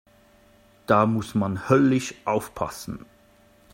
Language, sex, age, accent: German, male, 30-39, Schweizerdeutsch